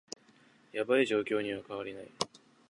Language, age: Japanese, under 19